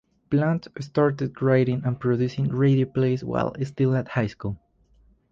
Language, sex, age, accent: English, male, under 19, United States English